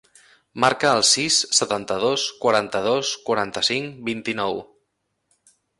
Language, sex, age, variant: Catalan, male, 19-29, Central